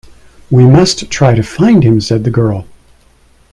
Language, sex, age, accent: English, male, 60-69, Canadian English